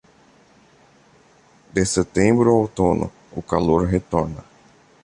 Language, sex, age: Portuguese, male, 30-39